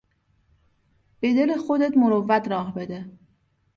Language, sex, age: Persian, female, 30-39